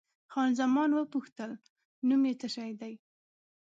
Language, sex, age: Pashto, female, 19-29